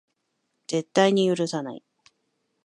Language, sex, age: Japanese, female, 40-49